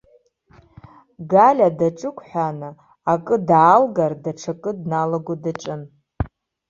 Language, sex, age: Abkhazian, female, 30-39